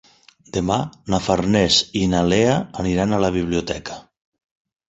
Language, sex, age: Catalan, male, 40-49